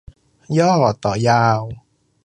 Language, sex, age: Thai, male, 19-29